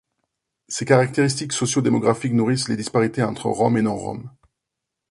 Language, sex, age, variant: French, male, 40-49, Français de métropole